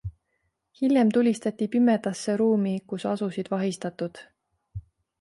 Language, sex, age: Estonian, female, 30-39